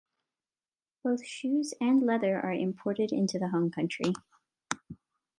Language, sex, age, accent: English, female, 19-29, United States English